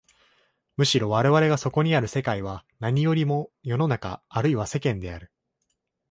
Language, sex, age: Japanese, male, 19-29